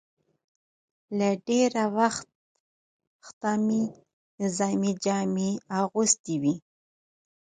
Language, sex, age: Pashto, female, 30-39